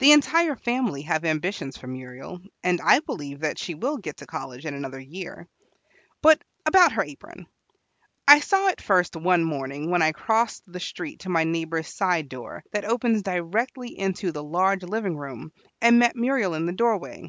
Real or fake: real